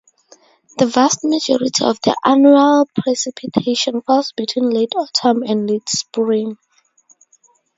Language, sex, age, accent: English, female, 19-29, Southern African (South Africa, Zimbabwe, Namibia)